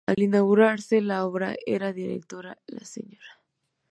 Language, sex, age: Spanish, female, 19-29